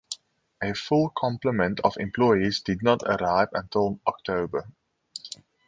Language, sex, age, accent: English, male, 19-29, Southern African (South Africa, Zimbabwe, Namibia)